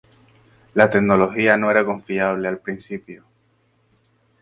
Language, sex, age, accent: Spanish, male, 19-29, España: Islas Canarias